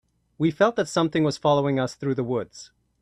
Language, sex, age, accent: English, male, 30-39, Canadian English